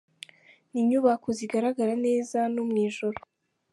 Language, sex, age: Kinyarwanda, female, 19-29